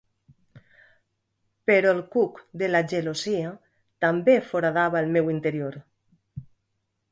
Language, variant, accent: Catalan, Valencià central, valencià